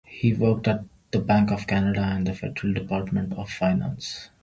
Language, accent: English, India and South Asia (India, Pakistan, Sri Lanka)